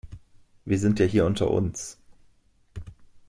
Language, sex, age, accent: German, male, 30-39, Deutschland Deutsch